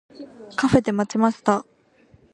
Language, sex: Japanese, female